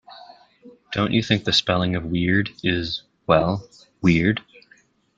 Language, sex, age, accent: English, male, 19-29, United States English